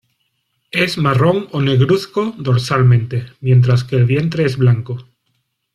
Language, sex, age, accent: Spanish, male, 40-49, España: Sur peninsular (Andalucia, Extremadura, Murcia)